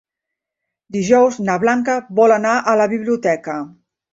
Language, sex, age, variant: Catalan, female, 50-59, Central